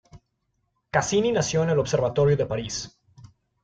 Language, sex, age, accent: Spanish, male, 19-29, México